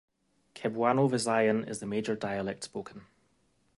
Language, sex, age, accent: English, male, 19-29, Scottish English